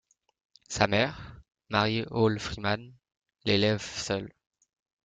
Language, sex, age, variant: French, male, 19-29, Français de métropole